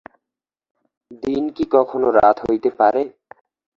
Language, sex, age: Bengali, male, 40-49